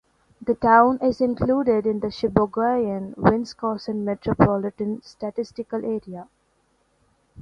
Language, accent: English, United States English; India and South Asia (India, Pakistan, Sri Lanka)